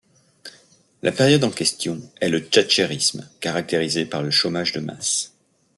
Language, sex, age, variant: French, male, 40-49, Français de métropole